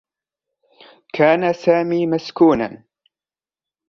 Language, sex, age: Arabic, male, 19-29